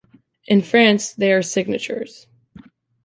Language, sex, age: English, female, 19-29